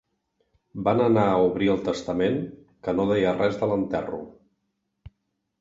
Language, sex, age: Catalan, male, 60-69